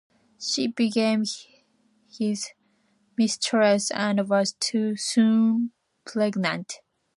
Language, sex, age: English, female, 19-29